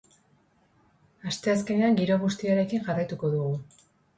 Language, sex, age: Basque, female, 40-49